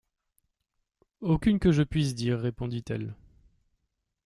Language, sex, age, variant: French, male, 30-39, Français de métropole